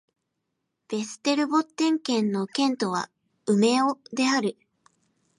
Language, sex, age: Japanese, female, 19-29